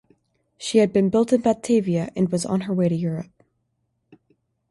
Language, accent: English, United States English